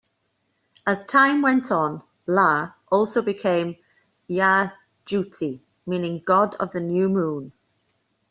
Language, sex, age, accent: English, female, 40-49, Welsh English